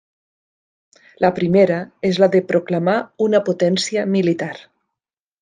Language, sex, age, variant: Catalan, female, 50-59, Nord-Occidental